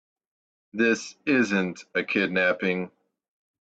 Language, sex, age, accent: English, male, 40-49, United States English